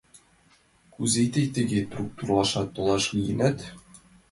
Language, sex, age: Mari, male, under 19